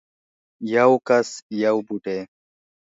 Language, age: Pashto, 19-29